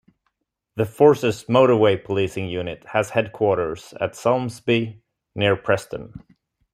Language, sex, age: English, male, 19-29